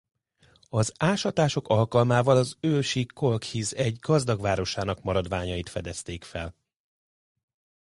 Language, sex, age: Hungarian, male, 40-49